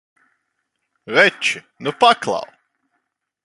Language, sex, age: Latvian, male, 19-29